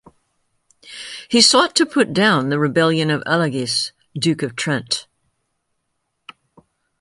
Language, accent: English, United States English